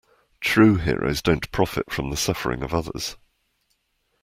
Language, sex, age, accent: English, male, 60-69, England English